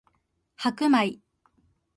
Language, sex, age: Japanese, female, 30-39